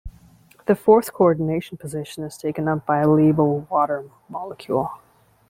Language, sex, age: English, female, 30-39